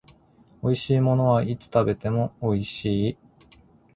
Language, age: Japanese, 19-29